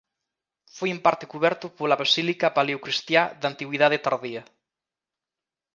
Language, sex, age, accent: Galician, male, 19-29, Atlántico (seseo e gheada)